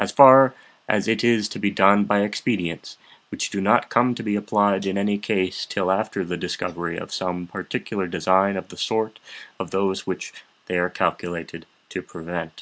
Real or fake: real